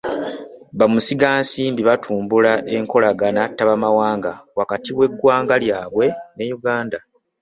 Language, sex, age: Ganda, male, 19-29